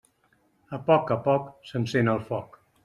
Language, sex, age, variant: Catalan, male, 60-69, Central